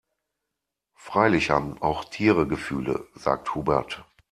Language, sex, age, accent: German, male, 40-49, Deutschland Deutsch